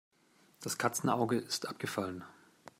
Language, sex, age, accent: German, male, 19-29, Deutschland Deutsch